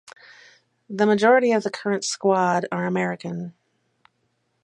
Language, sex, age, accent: English, female, 60-69, United States English